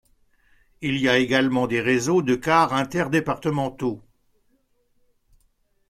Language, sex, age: French, male, 60-69